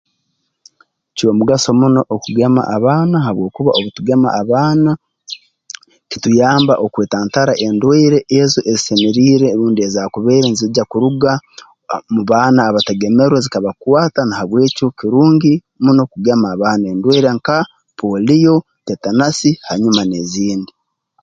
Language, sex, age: Tooro, male, 40-49